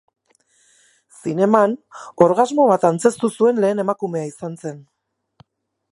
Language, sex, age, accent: Basque, female, 40-49, Erdialdekoa edo Nafarra (Gipuzkoa, Nafarroa)